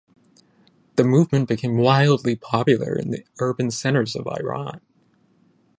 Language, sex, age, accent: English, male, 19-29, United States English